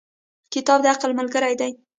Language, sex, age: Pashto, female, 19-29